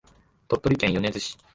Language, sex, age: Japanese, male, 19-29